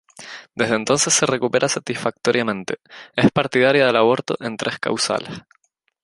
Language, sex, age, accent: Spanish, male, 19-29, España: Islas Canarias